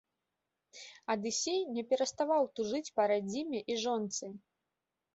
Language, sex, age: Belarusian, female, 19-29